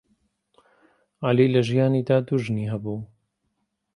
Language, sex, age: Central Kurdish, male, 19-29